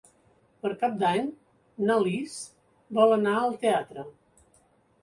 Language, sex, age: Catalan, female, 70-79